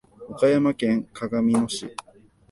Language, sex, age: Japanese, male, 19-29